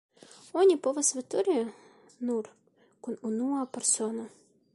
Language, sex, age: Esperanto, female, 19-29